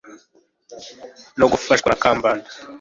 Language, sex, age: Kinyarwanda, male, 19-29